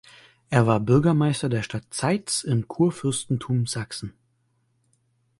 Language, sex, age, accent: German, male, 19-29, Deutschland Deutsch